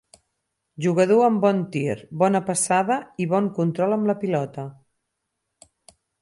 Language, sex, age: Catalan, female, 50-59